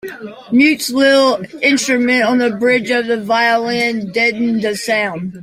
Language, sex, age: English, female, 50-59